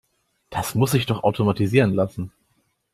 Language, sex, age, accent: German, male, 19-29, Deutschland Deutsch